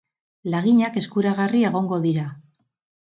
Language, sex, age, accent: Basque, female, 50-59, Mendebalekoa (Araba, Bizkaia, Gipuzkoako mendebaleko herri batzuk)